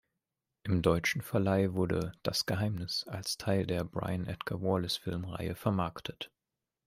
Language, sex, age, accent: German, male, 19-29, Deutschland Deutsch